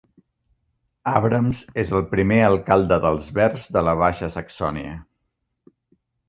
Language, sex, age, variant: Catalan, male, 40-49, Central